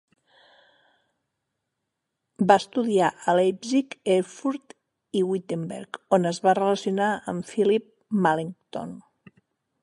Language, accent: Catalan, central; nord-occidental